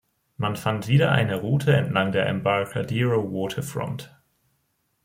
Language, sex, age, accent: German, male, 19-29, Deutschland Deutsch